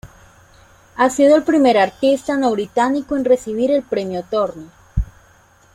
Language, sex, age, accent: Spanish, female, 19-29, Caribe: Cuba, Venezuela, Puerto Rico, República Dominicana, Panamá, Colombia caribeña, México caribeño, Costa del golfo de México